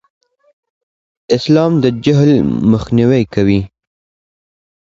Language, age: Pashto, 19-29